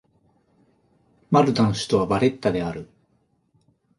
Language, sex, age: Japanese, male, 50-59